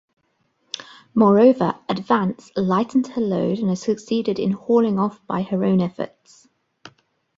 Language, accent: English, England English